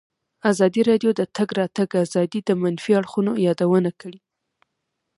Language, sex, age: Pashto, female, 19-29